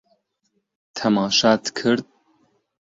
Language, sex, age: Central Kurdish, male, 30-39